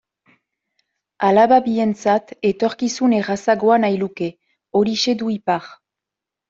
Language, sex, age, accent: Basque, female, 19-29, Nafar-lapurtarra edo Zuberotarra (Lapurdi, Nafarroa Beherea, Zuberoa)